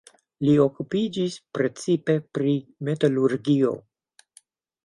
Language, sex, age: Esperanto, male, 70-79